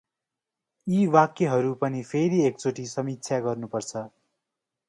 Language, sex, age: Nepali, male, 19-29